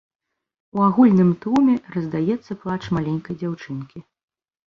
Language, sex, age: Belarusian, female, 30-39